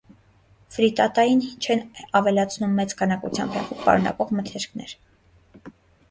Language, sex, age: Armenian, female, 19-29